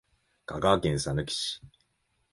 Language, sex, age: Japanese, male, 19-29